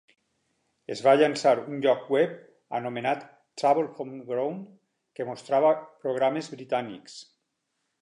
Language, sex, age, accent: Catalan, male, 50-59, valencià